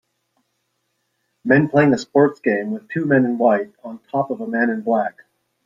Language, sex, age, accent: English, male, 40-49, United States English